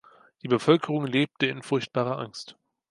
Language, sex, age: German, male, under 19